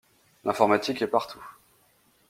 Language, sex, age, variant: French, male, 19-29, Français de métropole